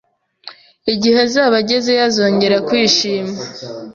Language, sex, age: Kinyarwanda, female, 19-29